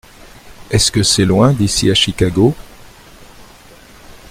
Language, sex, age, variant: French, male, 60-69, Français de métropole